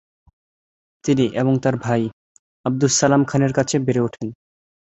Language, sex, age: Bengali, male, 19-29